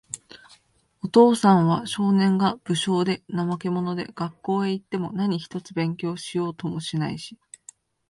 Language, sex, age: Japanese, female, 19-29